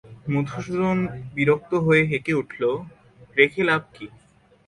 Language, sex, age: Bengali, male, 19-29